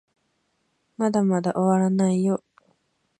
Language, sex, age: Japanese, female, 19-29